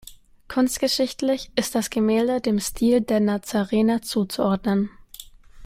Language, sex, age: German, female, under 19